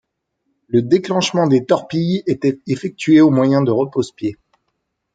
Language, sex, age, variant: French, male, 30-39, Français de métropole